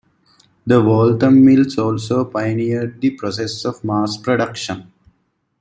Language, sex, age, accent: English, male, 19-29, United States English